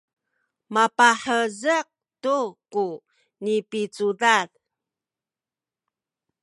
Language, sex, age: Sakizaya, female, 60-69